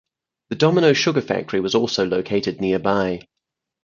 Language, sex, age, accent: English, male, 30-39, England English; New Zealand English